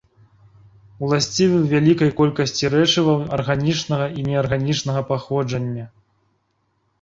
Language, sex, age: Belarusian, male, 30-39